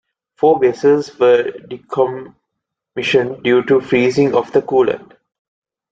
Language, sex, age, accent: English, male, 19-29, United States English